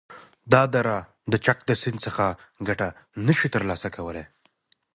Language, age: Pashto, 19-29